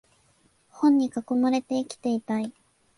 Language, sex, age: Japanese, female, 19-29